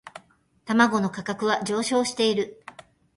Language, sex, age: Japanese, female, 50-59